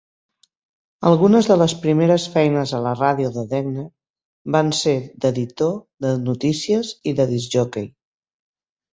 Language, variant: Catalan, Central